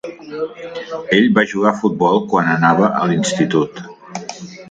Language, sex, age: Catalan, male, 50-59